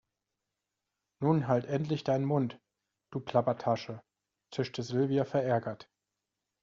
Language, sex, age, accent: German, male, 40-49, Deutschland Deutsch